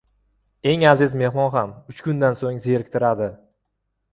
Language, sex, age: Uzbek, male, 19-29